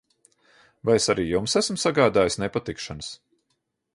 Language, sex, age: Latvian, male, 40-49